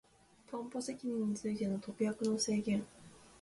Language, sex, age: Japanese, female, 19-29